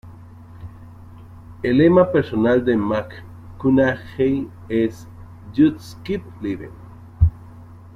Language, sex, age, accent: Spanish, male, 50-59, América central